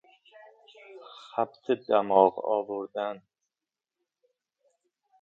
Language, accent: Persian, فارسی